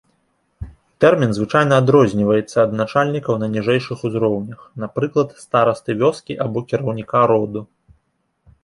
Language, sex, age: Belarusian, male, 19-29